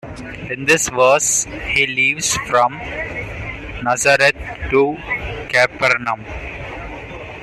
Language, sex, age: English, male, under 19